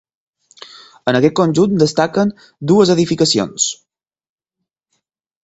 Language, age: Catalan, 19-29